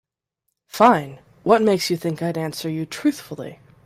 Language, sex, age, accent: English, female, 19-29, Canadian English